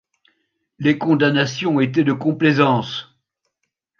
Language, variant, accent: French, Français d'Europe, Français de Belgique